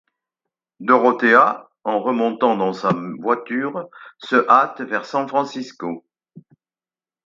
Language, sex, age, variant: French, male, 60-69, Français de métropole